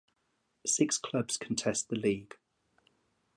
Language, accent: English, England English